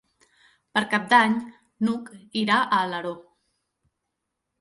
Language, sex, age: Catalan, female, 30-39